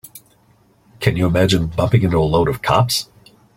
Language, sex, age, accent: English, male, 40-49, United States English